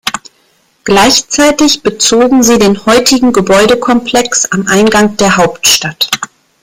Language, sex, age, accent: German, female, 40-49, Deutschland Deutsch